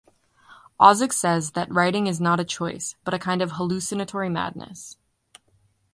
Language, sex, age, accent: English, female, 19-29, United States English; Canadian English